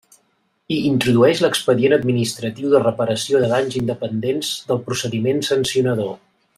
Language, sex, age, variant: Catalan, male, 40-49, Central